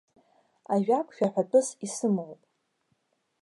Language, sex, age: Abkhazian, female, 30-39